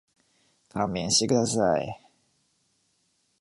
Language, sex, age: Japanese, male, 19-29